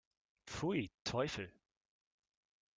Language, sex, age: German, male, 19-29